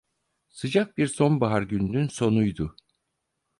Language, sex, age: Turkish, male, 50-59